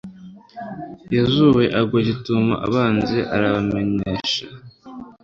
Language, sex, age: Kinyarwanda, male, under 19